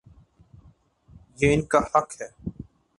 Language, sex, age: Urdu, male, 19-29